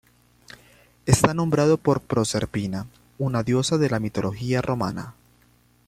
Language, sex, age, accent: Spanish, male, 19-29, Andino-Pacífico: Colombia, Perú, Ecuador, oeste de Bolivia y Venezuela andina